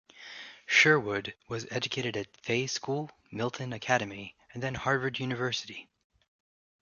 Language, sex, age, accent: English, male, 19-29, United States English